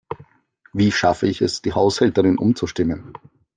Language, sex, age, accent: German, male, 30-39, Österreichisches Deutsch